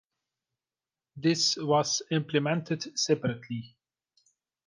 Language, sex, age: English, male, 40-49